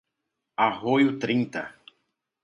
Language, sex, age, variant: Portuguese, male, 30-39, Portuguese (Brasil)